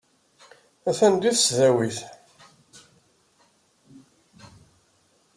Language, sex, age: Kabyle, male, 50-59